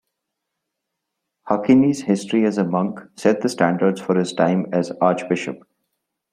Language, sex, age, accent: English, male, 30-39, India and South Asia (India, Pakistan, Sri Lanka)